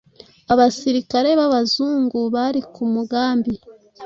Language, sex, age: Kinyarwanda, female, 19-29